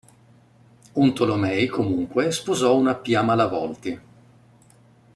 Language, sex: Italian, male